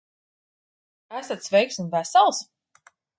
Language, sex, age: Latvian, female, 30-39